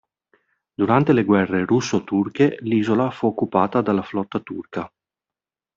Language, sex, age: Italian, male, 40-49